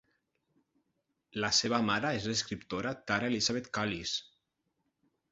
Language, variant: Catalan, Central